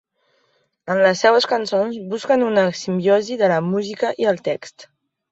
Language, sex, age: Catalan, female, 19-29